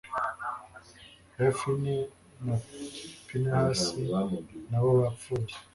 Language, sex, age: Kinyarwanda, male, 19-29